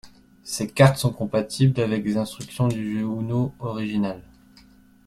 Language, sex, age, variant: French, male, 19-29, Français de métropole